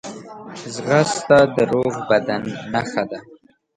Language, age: Pashto, 19-29